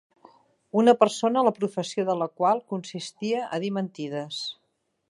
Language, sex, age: Catalan, female, 50-59